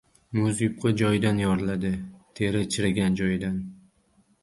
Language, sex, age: Uzbek, male, under 19